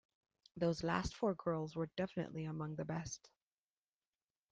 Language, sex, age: English, female, 40-49